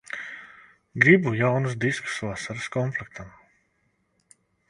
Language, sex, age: Latvian, male, 30-39